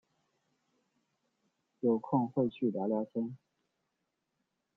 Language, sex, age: Chinese, male, 19-29